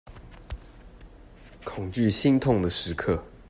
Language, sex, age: Chinese, male, 19-29